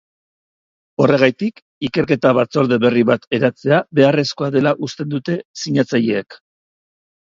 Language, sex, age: Basque, male, 40-49